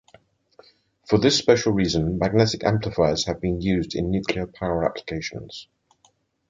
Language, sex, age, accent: English, male, 50-59, England English